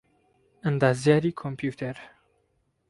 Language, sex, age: Central Kurdish, male, 19-29